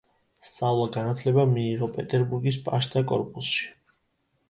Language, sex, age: Georgian, male, 19-29